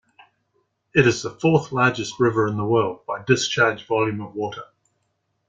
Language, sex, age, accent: English, male, 60-69, New Zealand English